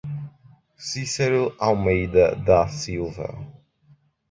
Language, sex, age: Portuguese, male, 19-29